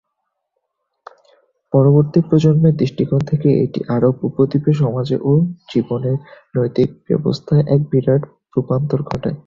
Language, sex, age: Bengali, male, 19-29